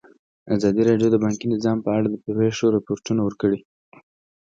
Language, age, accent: Pashto, 19-29, معیاري پښتو